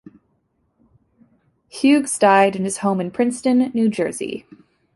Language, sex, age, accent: English, female, 19-29, Canadian English